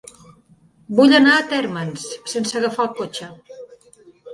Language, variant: Catalan, Nord-Occidental